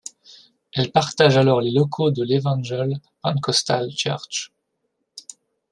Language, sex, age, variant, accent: French, male, 30-39, Français d'Europe, Français de Belgique